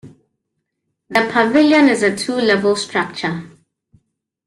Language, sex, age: English, female, 30-39